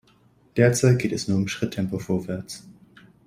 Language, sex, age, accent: German, male, under 19, Deutschland Deutsch